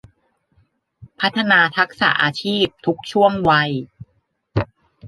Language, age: Thai, 19-29